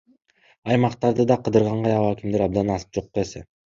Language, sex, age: Kyrgyz, male, under 19